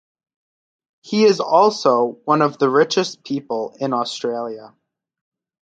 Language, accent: English, United States English